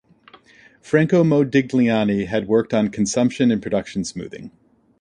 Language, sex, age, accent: English, male, 30-39, United States English